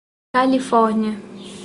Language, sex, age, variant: Portuguese, female, 19-29, Portuguese (Brasil)